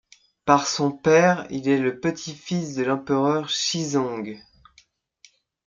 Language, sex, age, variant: French, male, 30-39, Français de métropole